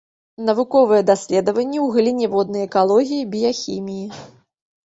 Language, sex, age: Belarusian, female, 30-39